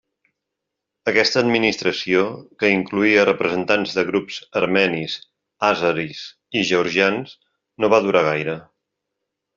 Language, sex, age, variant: Catalan, male, 50-59, Central